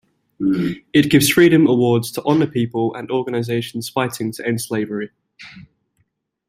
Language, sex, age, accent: English, male, 19-29, England English